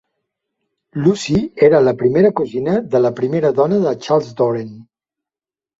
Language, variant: Catalan, Central